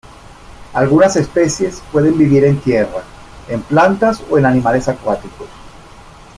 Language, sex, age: Spanish, male, 50-59